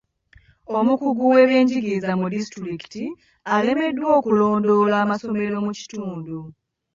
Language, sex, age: Ganda, female, 19-29